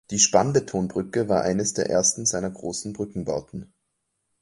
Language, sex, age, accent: German, male, 19-29, Österreichisches Deutsch